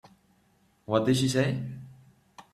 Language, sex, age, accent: English, male, 19-29, United States English